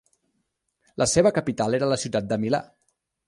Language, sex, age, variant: Catalan, male, 40-49, Central